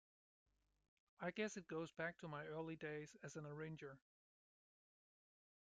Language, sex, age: English, male, 40-49